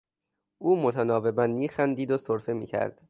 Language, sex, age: Persian, male, under 19